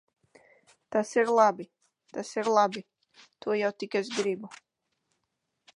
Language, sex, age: Latvian, female, 30-39